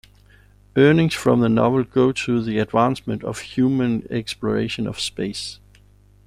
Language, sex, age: English, male, 40-49